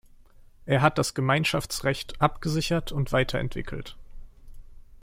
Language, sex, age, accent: German, male, 19-29, Deutschland Deutsch